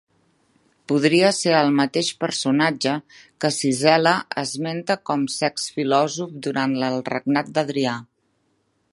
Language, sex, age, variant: Catalan, female, 50-59, Central